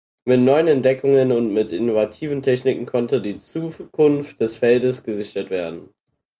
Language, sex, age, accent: German, male, under 19, Deutschland Deutsch